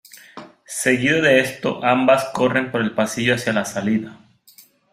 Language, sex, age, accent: Spanish, male, 19-29, Andino-Pacífico: Colombia, Perú, Ecuador, oeste de Bolivia y Venezuela andina